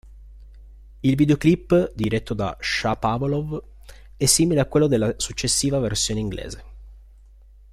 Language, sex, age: Italian, male, 30-39